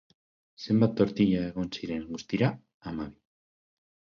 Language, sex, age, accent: Basque, male, 19-29, Mendebalekoa (Araba, Bizkaia, Gipuzkoako mendebaleko herri batzuk)